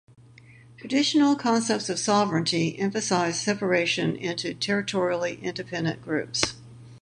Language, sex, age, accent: English, female, 70-79, United States English